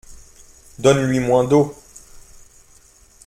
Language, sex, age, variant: French, male, 19-29, Français de métropole